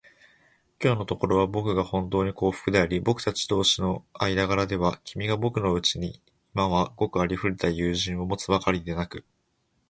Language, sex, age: Japanese, male, 19-29